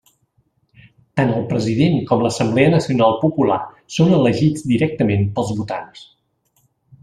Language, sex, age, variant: Catalan, male, 50-59, Central